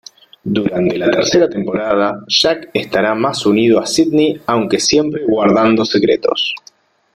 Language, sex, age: Spanish, male, 30-39